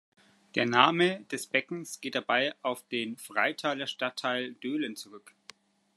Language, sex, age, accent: German, male, 30-39, Deutschland Deutsch